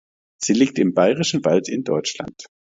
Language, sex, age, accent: German, male, 50-59, Deutschland Deutsch